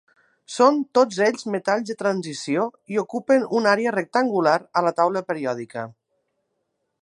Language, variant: Catalan, Nord-Occidental